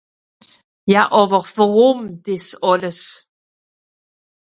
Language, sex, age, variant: Swiss German, female, 60-69, Nordniederàlemmànisch (Rishoffe, Zàwere, Bùsswìller, Hawenau, Brüemt, Stroossbùri, Molse, Dàmbàch, Schlettstàtt, Pfàlzbùri usw.)